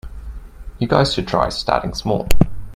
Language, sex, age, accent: English, male, 30-39, New Zealand English